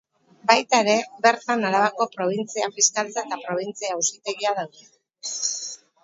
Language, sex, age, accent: Basque, female, 50-59, Mendebalekoa (Araba, Bizkaia, Gipuzkoako mendebaleko herri batzuk)